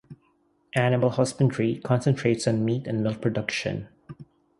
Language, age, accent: English, 30-39, Filipino